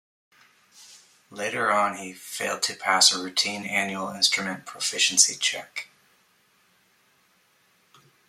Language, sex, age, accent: English, male, 40-49, United States English